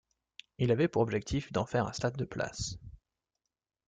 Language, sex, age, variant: French, male, 19-29, Français de métropole